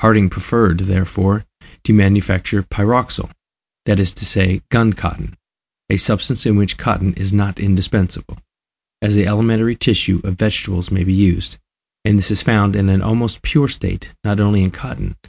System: none